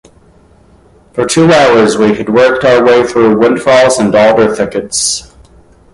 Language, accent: English, United States English